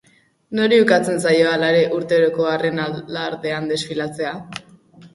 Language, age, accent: Basque, under 19, Mendebalekoa (Araba, Bizkaia, Gipuzkoako mendebaleko herri batzuk)